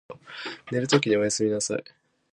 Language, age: Japanese, 19-29